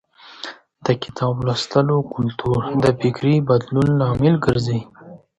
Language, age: Pashto, 19-29